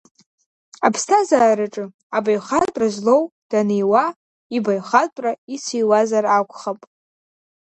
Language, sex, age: Abkhazian, female, 40-49